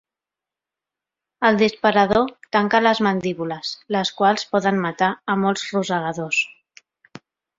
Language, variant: Catalan, Central